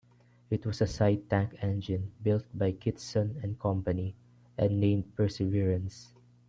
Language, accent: English, Filipino